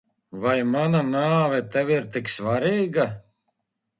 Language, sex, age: Latvian, male, 40-49